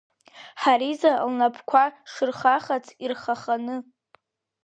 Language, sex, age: Abkhazian, female, under 19